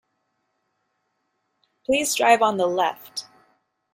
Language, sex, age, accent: English, female, 30-39, United States English